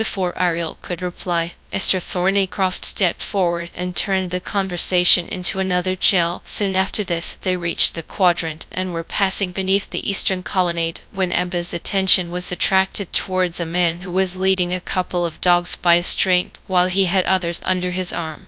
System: TTS, GradTTS